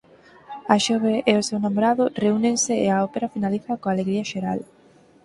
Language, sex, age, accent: Galician, female, 19-29, Central (gheada)